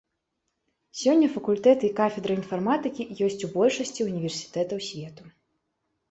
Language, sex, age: Belarusian, female, 19-29